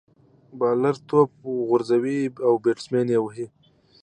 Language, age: Pashto, 19-29